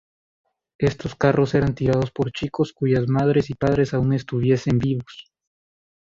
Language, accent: Spanish, América central